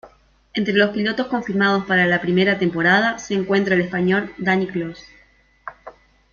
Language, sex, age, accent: Spanish, female, 30-39, Rioplatense: Argentina, Uruguay, este de Bolivia, Paraguay